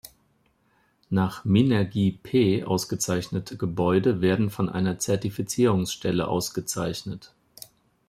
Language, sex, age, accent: German, male, 40-49, Deutschland Deutsch